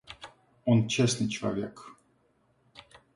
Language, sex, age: Russian, male, 40-49